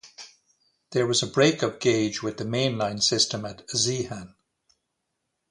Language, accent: English, Irish English